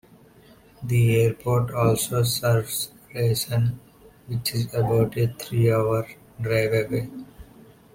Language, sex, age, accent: English, male, 19-29, India and South Asia (India, Pakistan, Sri Lanka)